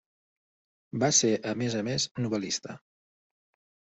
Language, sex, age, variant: Catalan, male, 40-49, Central